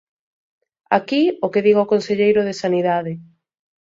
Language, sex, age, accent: Galician, female, 30-39, Central (gheada)